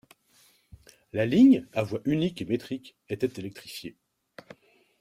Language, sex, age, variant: French, male, 50-59, Français de métropole